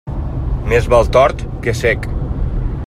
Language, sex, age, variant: Catalan, male, 40-49, Nord-Occidental